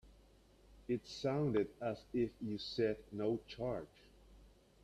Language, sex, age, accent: English, male, 30-39, United States English